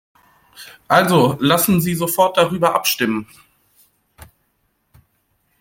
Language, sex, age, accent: German, male, 19-29, Deutschland Deutsch